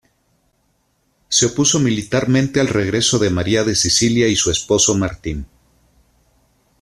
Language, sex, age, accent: Spanish, male, 50-59, México